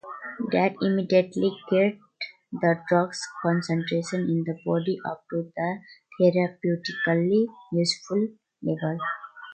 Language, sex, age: English, female, 19-29